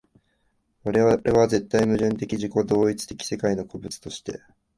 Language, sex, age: Japanese, male, 19-29